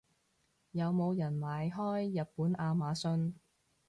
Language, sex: Cantonese, female